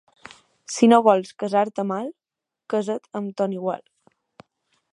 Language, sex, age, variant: Catalan, female, 19-29, Balear